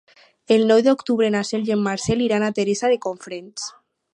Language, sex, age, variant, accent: Catalan, female, under 19, Alacantí, valencià